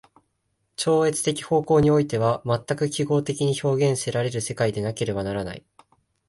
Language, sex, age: Japanese, male, 19-29